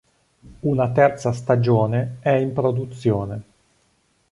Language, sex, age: Italian, male, 40-49